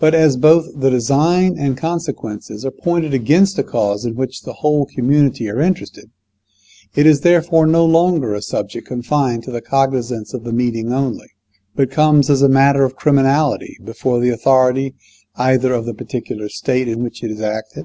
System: none